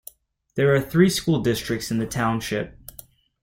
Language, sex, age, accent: English, male, 19-29, United States English